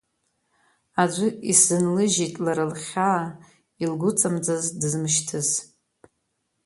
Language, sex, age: Abkhazian, female, 50-59